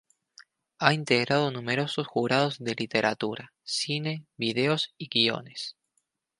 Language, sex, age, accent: Spanish, male, 19-29, Rioplatense: Argentina, Uruguay, este de Bolivia, Paraguay